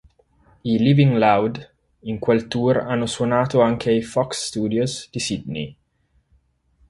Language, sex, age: Italian, male, 30-39